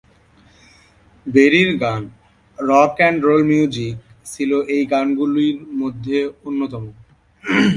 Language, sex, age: Bengali, male, 19-29